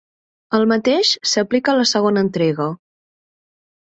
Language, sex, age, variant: Catalan, female, 19-29, Central